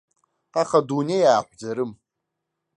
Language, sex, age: Abkhazian, male, 19-29